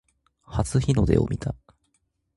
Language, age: Japanese, 19-29